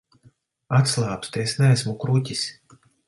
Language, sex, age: Latvian, male, 40-49